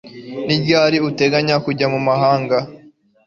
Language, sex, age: Kinyarwanda, male, under 19